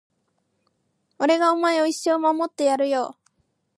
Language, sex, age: Japanese, female, 19-29